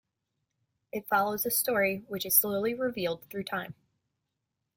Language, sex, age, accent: English, female, 30-39, United States English